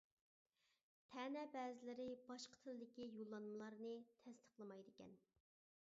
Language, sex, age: Uyghur, male, 19-29